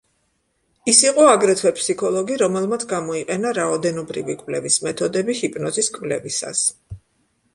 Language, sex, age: Georgian, female, 60-69